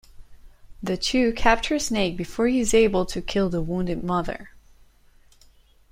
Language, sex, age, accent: English, female, 19-29, United States English